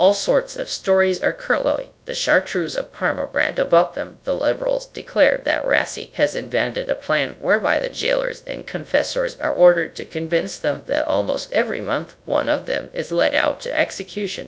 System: TTS, GradTTS